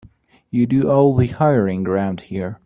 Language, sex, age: English, male, under 19